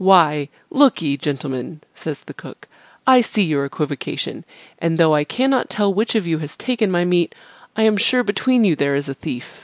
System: none